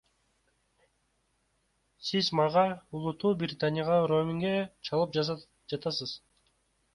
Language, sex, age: Kyrgyz, male, 19-29